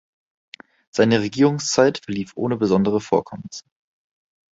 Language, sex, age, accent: German, male, 19-29, Deutschland Deutsch